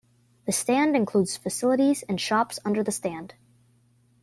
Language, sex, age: English, female, under 19